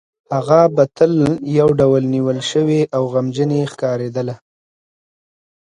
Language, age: Pashto, 30-39